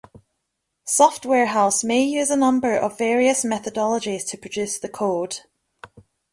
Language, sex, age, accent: English, female, 19-29, Scottish English